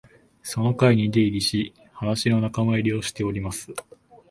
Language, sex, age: Japanese, male, 19-29